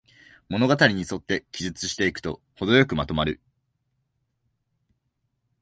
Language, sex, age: Japanese, male, 19-29